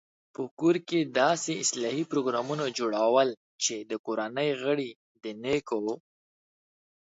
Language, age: Pashto, 19-29